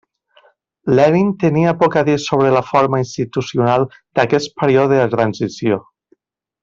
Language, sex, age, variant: Catalan, male, 40-49, Central